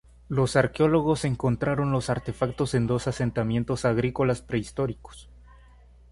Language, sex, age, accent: Spanish, male, 19-29, América central